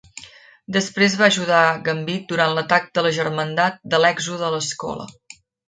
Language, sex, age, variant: Catalan, female, 40-49, Central